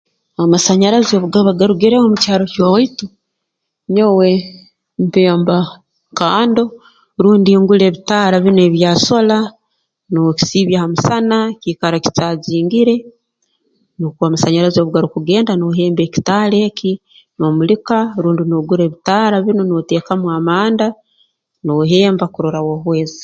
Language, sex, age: Tooro, female, 50-59